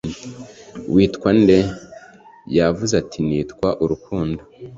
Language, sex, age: Kinyarwanda, male, 19-29